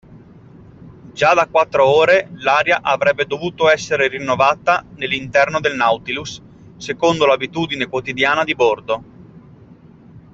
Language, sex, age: Italian, male, 30-39